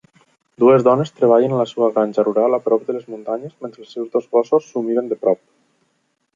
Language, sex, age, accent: Catalan, male, 19-29, valencià